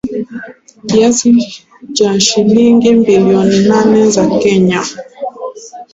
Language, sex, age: Swahili, female, 19-29